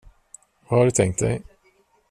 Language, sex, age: Swedish, male, 30-39